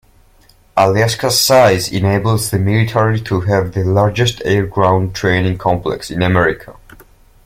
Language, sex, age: English, male, under 19